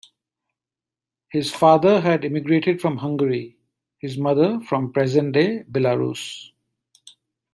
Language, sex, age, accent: English, male, 40-49, India and South Asia (India, Pakistan, Sri Lanka)